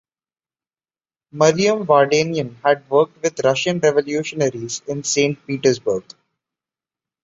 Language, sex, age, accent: English, male, under 19, India and South Asia (India, Pakistan, Sri Lanka)